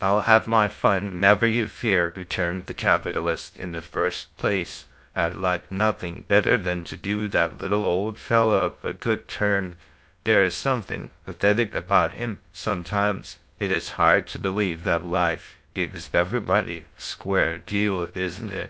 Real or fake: fake